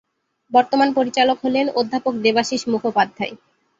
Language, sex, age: Bengali, female, 19-29